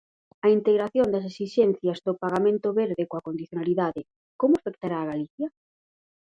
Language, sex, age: Galician, female, 19-29